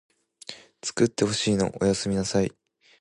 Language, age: Japanese, 19-29